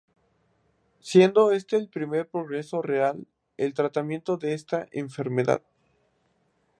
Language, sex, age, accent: Spanish, male, 19-29, México